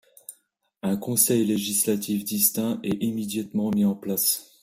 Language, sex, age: French, male, 19-29